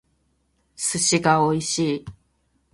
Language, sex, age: Japanese, female, 19-29